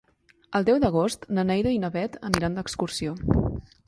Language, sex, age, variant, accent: Catalan, female, 19-29, Central, central